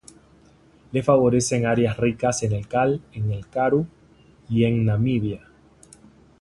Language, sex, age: Spanish, male, 19-29